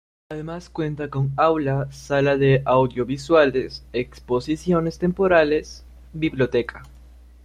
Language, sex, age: Spanish, male, under 19